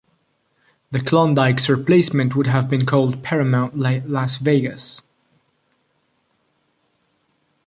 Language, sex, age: English, male, 19-29